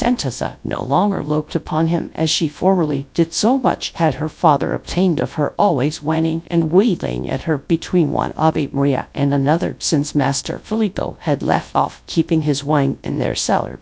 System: TTS, GradTTS